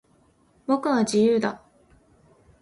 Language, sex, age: Japanese, female, 19-29